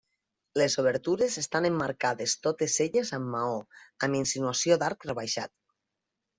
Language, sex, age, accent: Catalan, female, 30-39, valencià